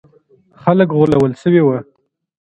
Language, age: Pashto, 30-39